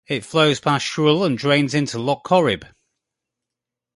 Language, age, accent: English, 40-49, England English